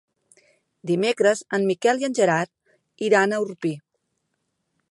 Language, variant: Catalan, Central